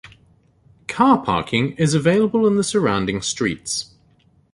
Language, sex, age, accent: English, male, 30-39, New Zealand English